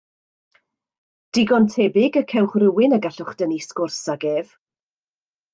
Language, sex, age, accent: Welsh, female, 50-59, Y Deyrnas Unedig Cymraeg